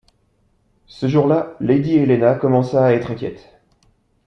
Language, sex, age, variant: French, male, 30-39, Français de métropole